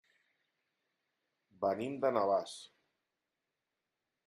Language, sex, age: Catalan, male, 50-59